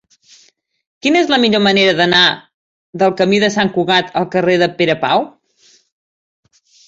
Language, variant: Catalan, Central